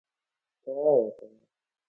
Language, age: Central Kurdish, 19-29